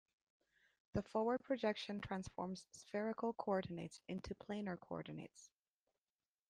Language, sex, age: English, female, 40-49